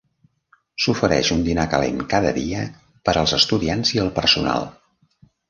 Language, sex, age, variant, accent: Catalan, male, 70-79, Central, central